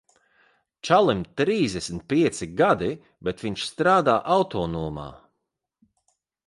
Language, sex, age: Latvian, male, 30-39